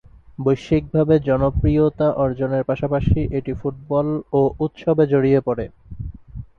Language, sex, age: Bengali, male, 19-29